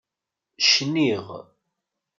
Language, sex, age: Kabyle, male, 19-29